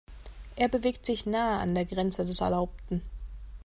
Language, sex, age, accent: German, female, 19-29, Deutschland Deutsch